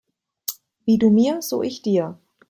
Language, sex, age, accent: German, female, 30-39, Deutschland Deutsch